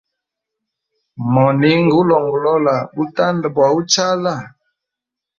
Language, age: Hemba, 19-29